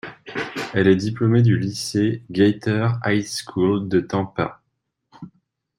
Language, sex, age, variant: French, male, 19-29, Français de métropole